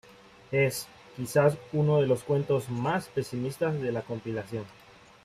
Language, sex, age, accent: Spanish, male, 19-29, América central